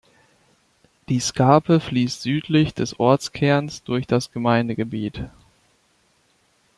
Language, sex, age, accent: German, male, 19-29, Deutschland Deutsch